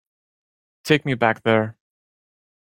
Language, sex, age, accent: English, male, 19-29, United States English